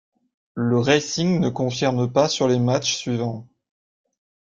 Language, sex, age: French, male, 19-29